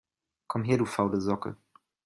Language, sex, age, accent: German, male, 30-39, Deutschland Deutsch